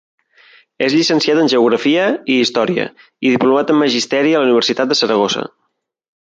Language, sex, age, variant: Catalan, male, 30-39, Central